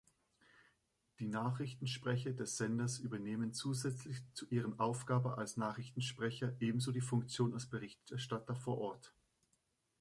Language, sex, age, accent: German, male, 30-39, Deutschland Deutsch